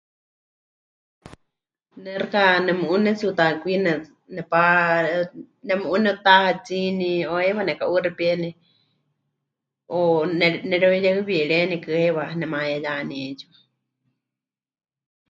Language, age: Huichol, 30-39